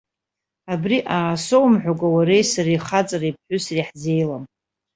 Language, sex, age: Abkhazian, female, 40-49